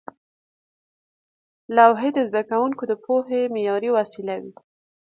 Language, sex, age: Pashto, female, 19-29